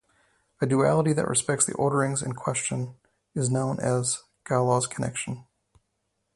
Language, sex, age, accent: English, male, 30-39, United States English